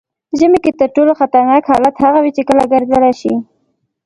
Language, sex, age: Pashto, female, 19-29